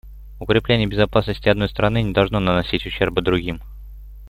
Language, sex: Russian, male